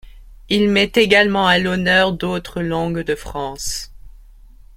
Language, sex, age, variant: French, male, under 19, Français de métropole